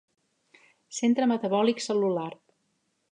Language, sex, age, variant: Catalan, female, 50-59, Central